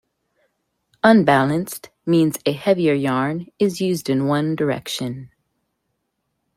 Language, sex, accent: English, female, United States English